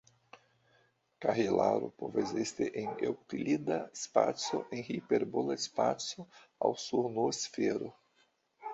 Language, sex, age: Esperanto, male, 50-59